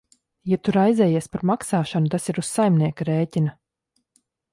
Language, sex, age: Latvian, female, 30-39